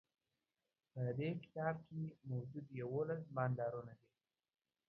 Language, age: Pashto, under 19